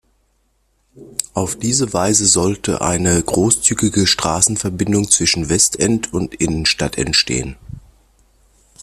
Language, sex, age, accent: German, male, 40-49, Deutschland Deutsch